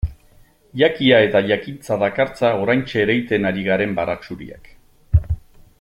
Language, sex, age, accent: Basque, male, 50-59, Mendebalekoa (Araba, Bizkaia, Gipuzkoako mendebaleko herri batzuk)